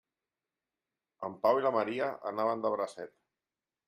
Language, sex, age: Catalan, male, 50-59